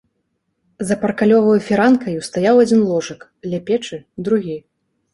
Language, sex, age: Belarusian, female, 30-39